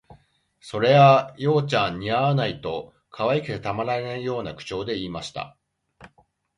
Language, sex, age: Japanese, male, 40-49